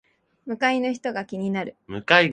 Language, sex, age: Japanese, female, 19-29